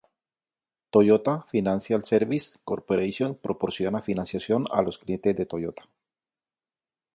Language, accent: Spanish, Andino-Pacífico: Colombia, Perú, Ecuador, oeste de Bolivia y Venezuela andina